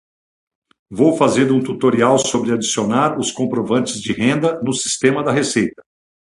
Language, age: Portuguese, 60-69